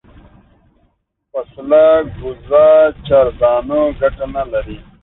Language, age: Pashto, 30-39